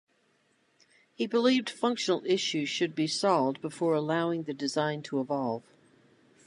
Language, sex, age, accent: English, female, 50-59, United States English